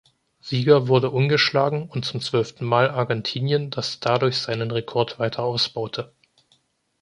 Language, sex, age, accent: German, male, 19-29, Deutschland Deutsch